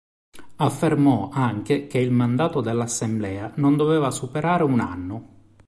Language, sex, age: Italian, male, 30-39